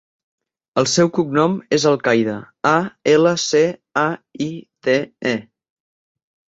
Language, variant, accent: Catalan, Central, central